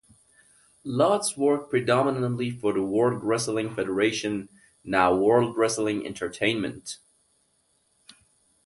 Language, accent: English, United States English